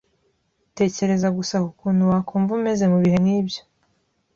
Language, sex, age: Kinyarwanda, female, 19-29